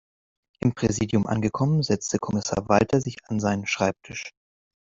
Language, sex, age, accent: German, male, 19-29, Deutschland Deutsch; Norddeutsch